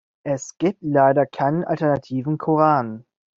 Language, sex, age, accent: German, male, 19-29, Deutschland Deutsch